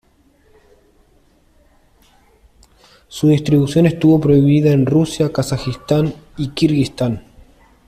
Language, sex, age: Spanish, male, 30-39